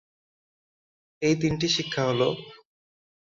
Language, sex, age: Bengali, male, 19-29